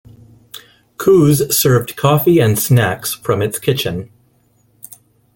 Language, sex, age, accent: English, male, 40-49, United States English